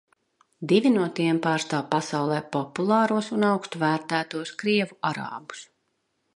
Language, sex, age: Latvian, female, 30-39